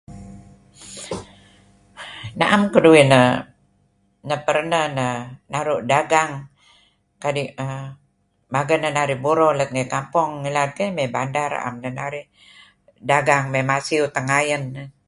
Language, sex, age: Kelabit, female, 70-79